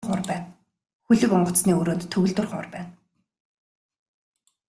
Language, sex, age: Mongolian, female, 19-29